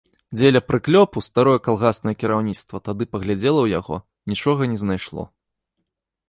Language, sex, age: Belarusian, male, 30-39